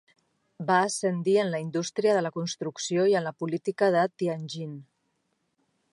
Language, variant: Catalan, Central